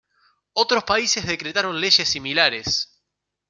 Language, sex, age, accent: Spanish, male, 19-29, Rioplatense: Argentina, Uruguay, este de Bolivia, Paraguay